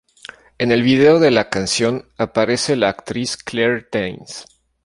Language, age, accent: Spanish, 30-39, México